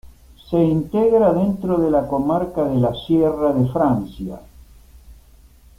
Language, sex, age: Spanish, male, 50-59